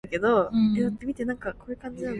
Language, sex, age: Cantonese, female, 19-29